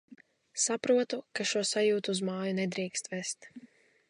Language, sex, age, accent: Latvian, female, under 19, Riga